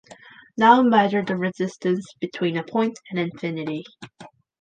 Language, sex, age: English, female, 19-29